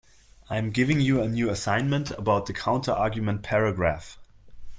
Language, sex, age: English, male, 30-39